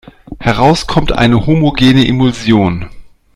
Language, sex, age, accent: German, male, 40-49, Deutschland Deutsch